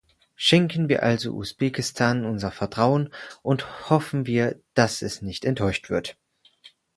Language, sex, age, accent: German, male, 19-29, Deutschland Deutsch